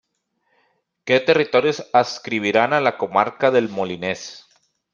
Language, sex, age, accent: Spanish, male, 30-39, México